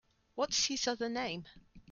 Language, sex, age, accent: English, female, 50-59, England English